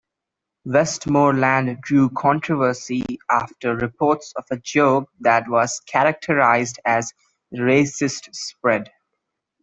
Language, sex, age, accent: English, male, 19-29, India and South Asia (India, Pakistan, Sri Lanka)